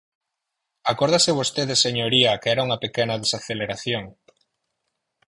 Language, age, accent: Galician, 30-39, Normativo (estándar)